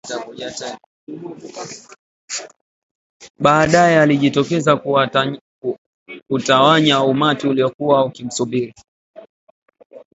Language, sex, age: Swahili, male, 19-29